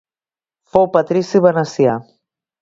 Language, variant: Catalan, Septentrional